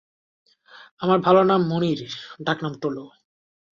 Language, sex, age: Bengali, male, 19-29